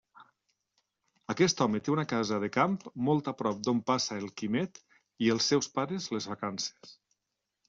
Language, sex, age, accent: Catalan, male, 50-59, valencià